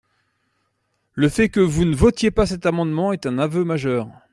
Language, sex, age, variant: French, male, 40-49, Français de métropole